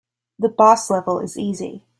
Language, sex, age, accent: English, female, under 19, United States English